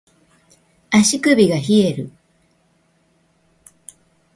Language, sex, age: Japanese, female, 70-79